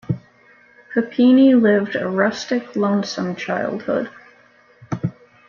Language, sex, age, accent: English, female, 19-29, United States English